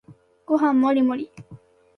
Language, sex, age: Japanese, female, 19-29